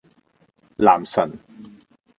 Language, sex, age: Cantonese, male, 50-59